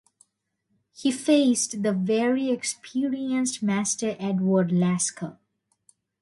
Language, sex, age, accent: English, female, under 19, United States English